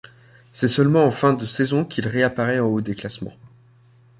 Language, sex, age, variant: French, male, 19-29, Français de métropole